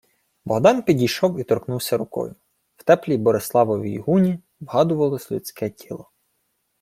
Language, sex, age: Ukrainian, male, 19-29